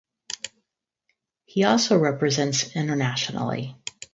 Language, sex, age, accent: English, female, 50-59, United States English; Midwestern